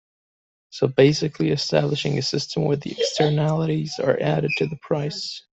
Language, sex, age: English, male, 30-39